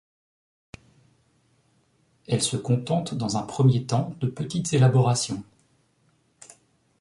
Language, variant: French, Français de métropole